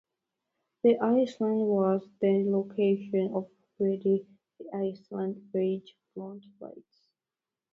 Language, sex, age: English, female, under 19